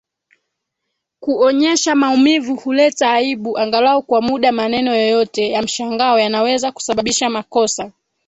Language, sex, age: Swahili, female, 19-29